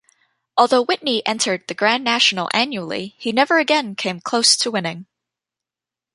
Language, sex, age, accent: English, female, 19-29, United States English